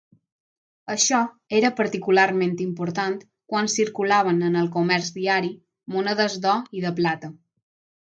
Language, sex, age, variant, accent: Catalan, female, under 19, Balear, balear; mallorquí